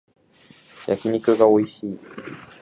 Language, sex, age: Japanese, male, 19-29